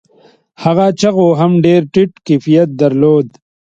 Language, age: Pashto, 30-39